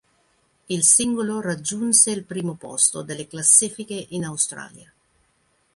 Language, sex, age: Italian, female, 50-59